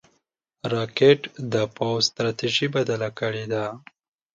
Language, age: Pashto, 19-29